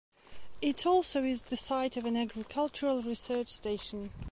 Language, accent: English, England English